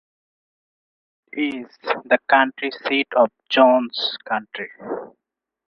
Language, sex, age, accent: English, male, 19-29, India and South Asia (India, Pakistan, Sri Lanka)